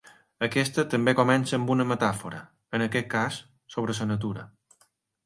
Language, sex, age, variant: Catalan, male, 40-49, Balear